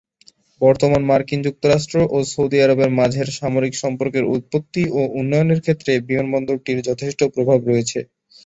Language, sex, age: Bengali, male, 19-29